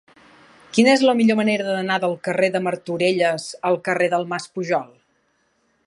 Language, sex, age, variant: Catalan, female, 40-49, Central